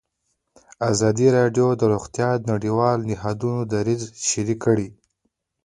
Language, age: Pashto, under 19